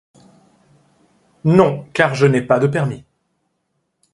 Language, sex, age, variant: French, male, 19-29, Français de métropole